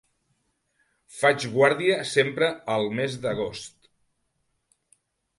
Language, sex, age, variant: Catalan, male, 50-59, Central